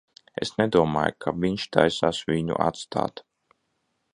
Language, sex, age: Latvian, male, 30-39